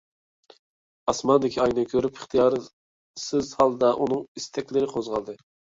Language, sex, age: Uyghur, male, 30-39